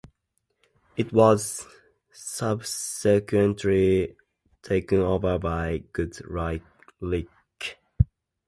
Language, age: English, 19-29